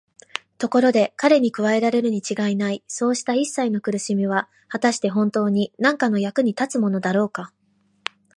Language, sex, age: Japanese, female, 19-29